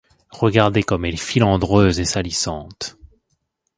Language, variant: French, Français de métropole